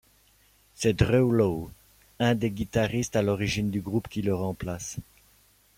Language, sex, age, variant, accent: French, male, 50-59, Français d'Europe, Français de Belgique